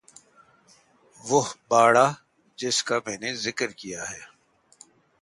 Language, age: Urdu, 40-49